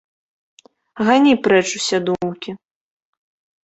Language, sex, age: Belarusian, female, 19-29